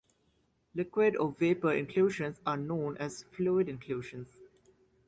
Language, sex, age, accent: English, male, 19-29, England English